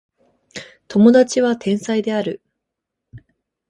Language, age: Japanese, 19-29